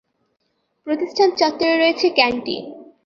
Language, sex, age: Bengali, female, under 19